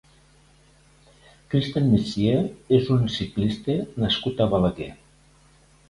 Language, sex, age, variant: Catalan, male, 60-69, Nord-Occidental